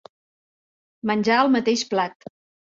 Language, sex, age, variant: Catalan, female, 50-59, Central